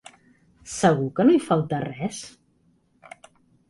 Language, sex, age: Catalan, female, 40-49